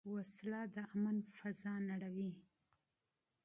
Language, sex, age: Pashto, female, 30-39